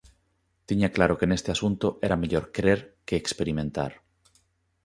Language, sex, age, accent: Galician, male, 30-39, Normativo (estándar)